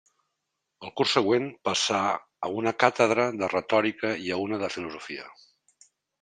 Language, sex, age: Catalan, male, 40-49